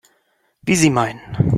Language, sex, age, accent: German, male, 19-29, Deutschland Deutsch